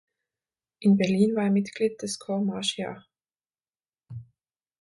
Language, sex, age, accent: German, female, 19-29, Österreichisches Deutsch